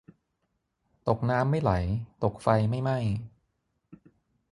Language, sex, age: Thai, male, 40-49